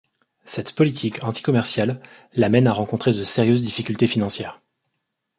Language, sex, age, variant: French, male, 30-39, Français de métropole